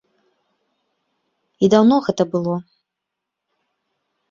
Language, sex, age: Belarusian, female, 40-49